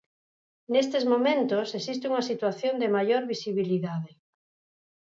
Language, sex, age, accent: Galician, female, 50-59, Normativo (estándar)